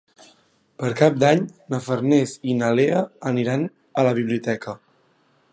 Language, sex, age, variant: Catalan, male, 19-29, Central